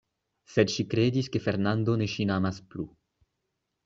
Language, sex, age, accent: Esperanto, male, 19-29, Internacia